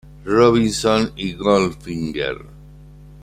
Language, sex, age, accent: Spanish, male, 60-69, Rioplatense: Argentina, Uruguay, este de Bolivia, Paraguay